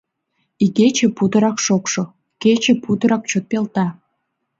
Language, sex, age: Mari, female, under 19